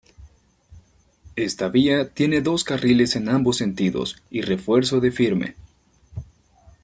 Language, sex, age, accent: Spanish, male, 19-29, México